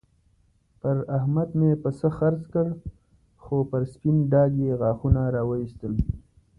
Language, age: Pashto, 30-39